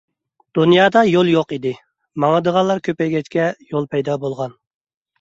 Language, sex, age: Uyghur, male, 30-39